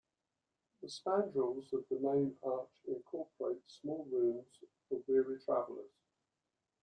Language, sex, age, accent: English, male, 70-79, England English